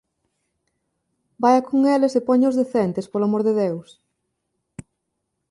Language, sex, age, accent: Galician, female, 30-39, Atlántico (seseo e gheada)